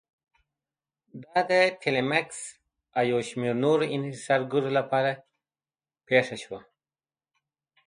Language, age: Pashto, 30-39